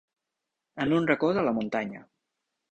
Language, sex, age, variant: Catalan, male, 19-29, Central